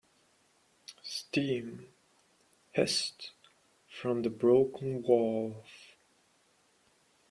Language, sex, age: English, male, 19-29